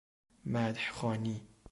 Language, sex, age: Persian, male, 30-39